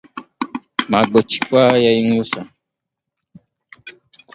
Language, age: Igbo, 19-29